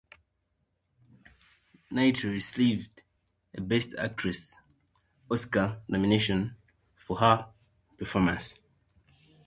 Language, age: English, 19-29